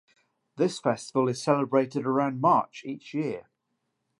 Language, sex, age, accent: English, male, 40-49, England English